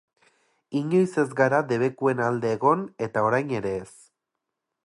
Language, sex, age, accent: Basque, male, 30-39, Erdialdekoa edo Nafarra (Gipuzkoa, Nafarroa)